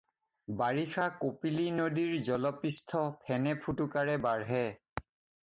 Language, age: Assamese, 40-49